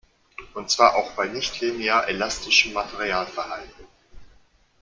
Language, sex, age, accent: German, male, 19-29, Deutschland Deutsch